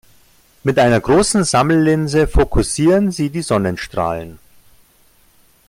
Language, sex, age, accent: German, male, 50-59, Deutschland Deutsch